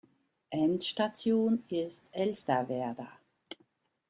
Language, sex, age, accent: German, female, 60-69, Schweizerdeutsch